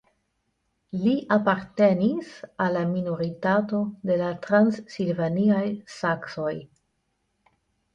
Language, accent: Esperanto, Internacia